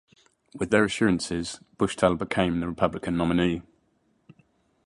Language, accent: English, England English